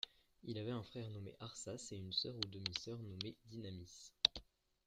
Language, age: French, under 19